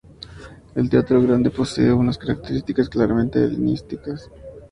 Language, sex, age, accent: Spanish, male, 19-29, México